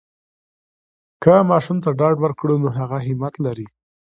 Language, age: Pashto, 19-29